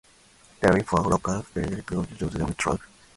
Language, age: English, 19-29